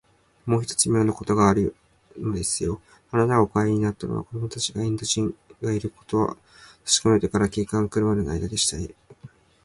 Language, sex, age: Japanese, male, 19-29